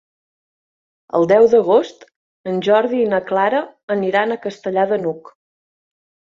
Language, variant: Catalan, Central